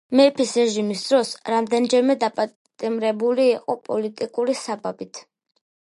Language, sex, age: Georgian, female, under 19